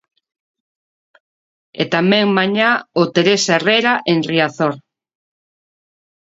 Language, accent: Galician, Normativo (estándar)